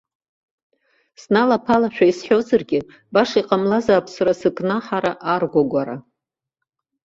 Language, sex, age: Abkhazian, female, 60-69